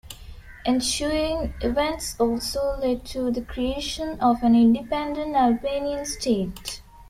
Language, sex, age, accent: English, female, 19-29, India and South Asia (India, Pakistan, Sri Lanka)